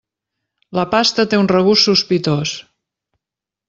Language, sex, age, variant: Catalan, female, 50-59, Central